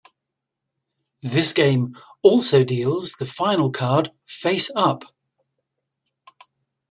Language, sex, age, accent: English, male, 50-59, England English